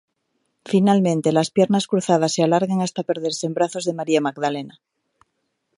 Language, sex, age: Spanish, female, 30-39